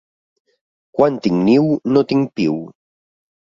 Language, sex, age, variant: Catalan, male, 30-39, Nord-Occidental